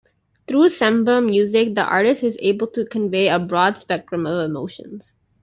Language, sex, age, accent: English, female, 19-29, Canadian English